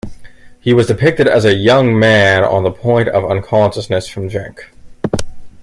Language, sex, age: English, male, 19-29